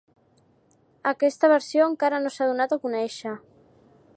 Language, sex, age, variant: Catalan, female, 19-29, Central